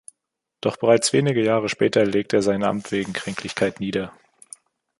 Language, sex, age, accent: German, male, 19-29, Deutschland Deutsch